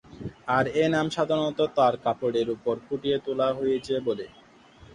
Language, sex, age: Bengali, male, 19-29